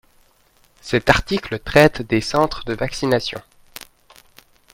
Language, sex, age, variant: French, male, 19-29, Français de métropole